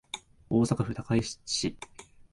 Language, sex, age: Japanese, male, 19-29